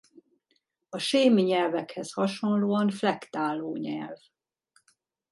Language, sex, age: Hungarian, female, 50-59